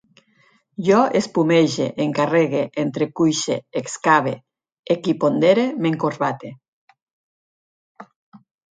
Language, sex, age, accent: Catalan, female, 40-49, Tortosí